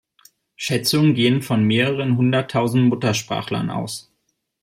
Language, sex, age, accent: German, male, 30-39, Deutschland Deutsch